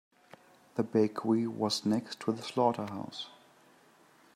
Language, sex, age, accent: English, male, 30-39, Australian English